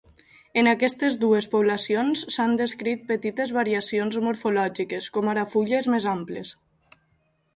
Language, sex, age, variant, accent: Catalan, female, 19-29, Valencià meridional, valencià